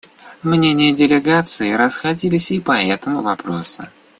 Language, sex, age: Russian, male, 19-29